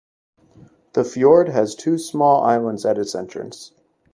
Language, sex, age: English, male, 19-29